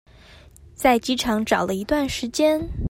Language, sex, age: Chinese, female, 19-29